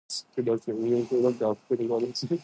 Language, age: Japanese, under 19